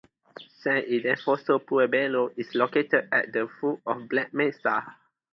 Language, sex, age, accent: English, male, 19-29, Malaysian English